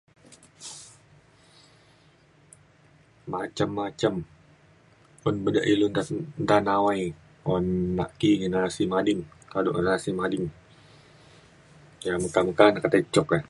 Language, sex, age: Mainstream Kenyah, female, 19-29